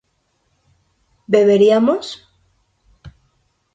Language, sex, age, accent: Spanish, female, 19-29, México